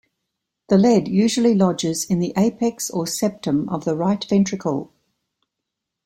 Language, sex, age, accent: English, female, 70-79, Australian English